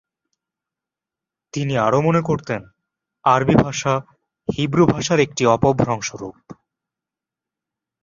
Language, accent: Bengali, Native